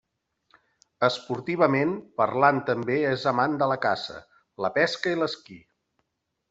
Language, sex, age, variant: Catalan, male, 50-59, Septentrional